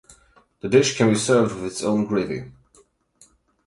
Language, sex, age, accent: English, male, 19-29, United States English; England English